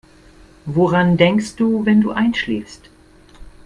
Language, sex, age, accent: German, male, 19-29, Deutschland Deutsch